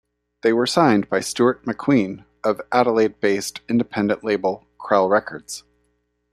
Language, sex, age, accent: English, male, 30-39, United States English